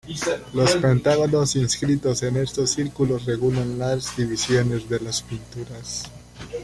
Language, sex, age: Spanish, male, 19-29